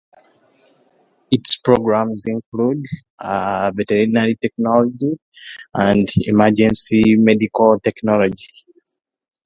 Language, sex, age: English, female, 19-29